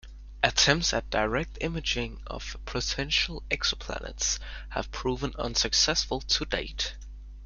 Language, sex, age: English, male, under 19